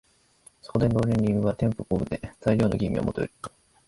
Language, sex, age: Japanese, male, 19-29